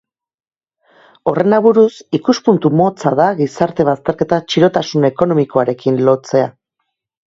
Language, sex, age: Basque, female, under 19